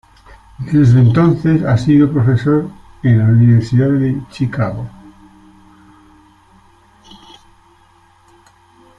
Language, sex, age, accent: Spanish, male, 60-69, España: Centro-Sur peninsular (Madrid, Toledo, Castilla-La Mancha)